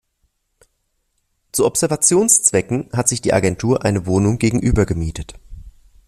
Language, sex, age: German, male, 30-39